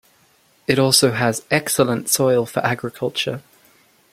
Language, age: English, under 19